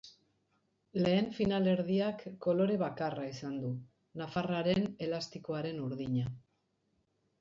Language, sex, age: Basque, female, 50-59